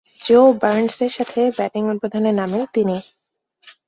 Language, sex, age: Bengali, female, 19-29